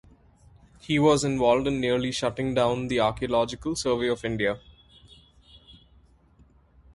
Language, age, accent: English, 30-39, India and South Asia (India, Pakistan, Sri Lanka)